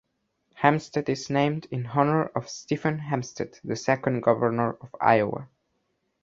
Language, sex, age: English, male, under 19